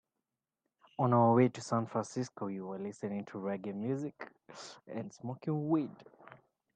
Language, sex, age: English, male, 19-29